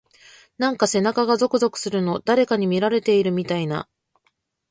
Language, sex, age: Japanese, female, 40-49